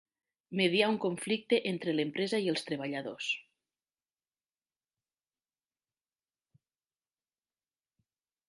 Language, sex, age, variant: Catalan, female, 40-49, Nord-Occidental